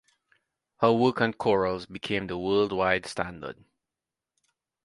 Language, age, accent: English, 30-39, West Indies and Bermuda (Bahamas, Bermuda, Jamaica, Trinidad)